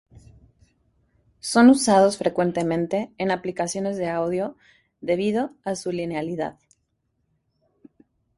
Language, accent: Spanish, México